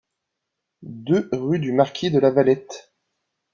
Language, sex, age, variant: French, male, 30-39, Français de métropole